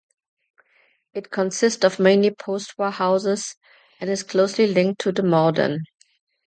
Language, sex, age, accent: English, female, under 19, United States English